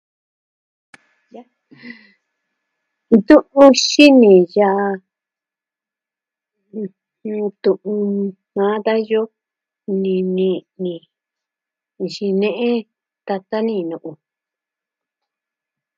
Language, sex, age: Southwestern Tlaxiaco Mixtec, female, 60-69